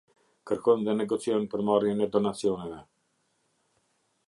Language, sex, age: Albanian, male, 50-59